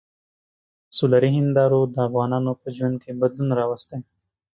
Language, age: Pashto, 19-29